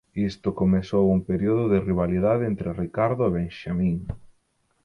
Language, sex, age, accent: Galician, male, 30-39, Atlántico (seseo e gheada)